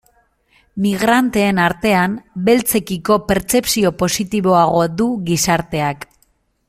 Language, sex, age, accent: Basque, female, 19-29, Mendebalekoa (Araba, Bizkaia, Gipuzkoako mendebaleko herri batzuk)